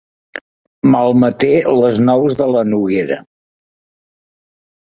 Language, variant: Catalan, Central